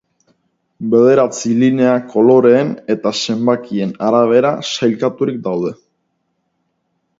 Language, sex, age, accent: Basque, male, 19-29, Mendebalekoa (Araba, Bizkaia, Gipuzkoako mendebaleko herri batzuk)